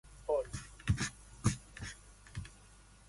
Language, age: English, 19-29